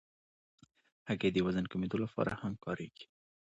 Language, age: Pashto, 19-29